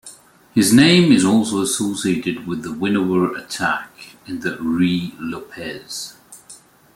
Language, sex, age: English, male, 40-49